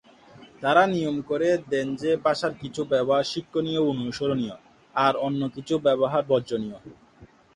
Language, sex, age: Bengali, male, 19-29